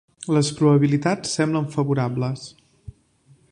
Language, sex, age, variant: Catalan, male, 30-39, Central